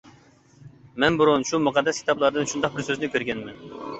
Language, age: Uyghur, 30-39